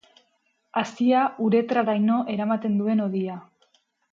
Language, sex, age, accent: Basque, female, 19-29, Mendebalekoa (Araba, Bizkaia, Gipuzkoako mendebaleko herri batzuk)